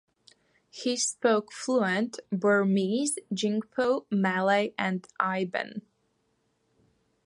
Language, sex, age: English, female, 19-29